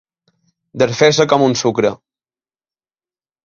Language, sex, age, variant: Catalan, male, 19-29, Balear